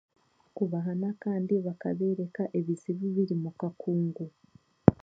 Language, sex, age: Chiga, female, 19-29